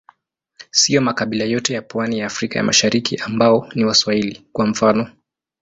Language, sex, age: Swahili, male, 19-29